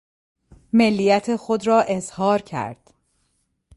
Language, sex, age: Persian, female, 40-49